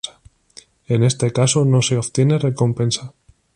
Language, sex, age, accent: Spanish, male, 19-29, España: Norte peninsular (Asturias, Castilla y León, Cantabria, País Vasco, Navarra, Aragón, La Rioja, Guadalajara, Cuenca)